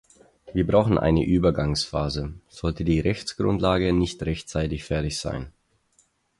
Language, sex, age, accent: German, male, 19-29, Österreichisches Deutsch